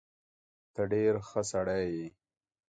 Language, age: Pashto, 30-39